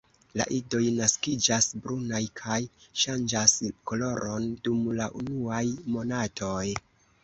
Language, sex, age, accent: Esperanto, male, 19-29, Internacia